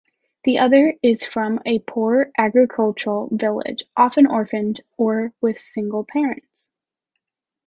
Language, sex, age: English, female, 19-29